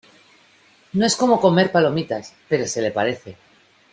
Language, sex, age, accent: Spanish, female, 40-49, España: Norte peninsular (Asturias, Castilla y León, Cantabria, País Vasco, Navarra, Aragón, La Rioja, Guadalajara, Cuenca)